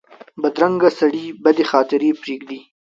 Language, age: Pashto, 19-29